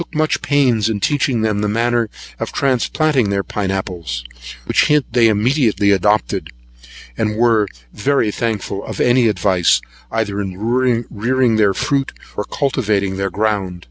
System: none